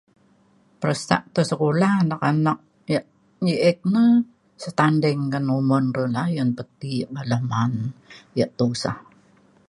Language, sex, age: Mainstream Kenyah, female, 70-79